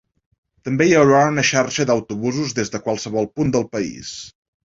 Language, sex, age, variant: Catalan, male, 19-29, Central